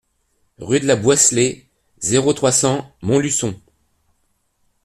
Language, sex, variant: French, male, Français de métropole